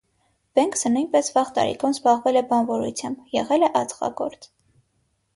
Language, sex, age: Armenian, female, under 19